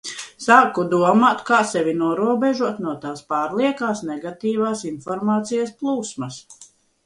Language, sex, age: Latvian, male, 40-49